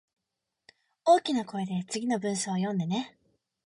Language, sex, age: Japanese, female, 19-29